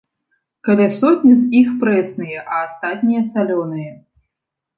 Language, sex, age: Belarusian, female, 19-29